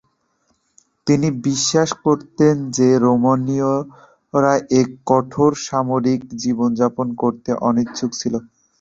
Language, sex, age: Bengali, male, 19-29